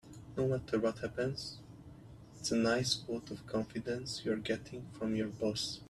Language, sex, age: English, male, 19-29